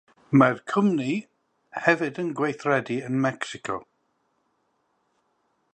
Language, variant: Welsh, South-Eastern Welsh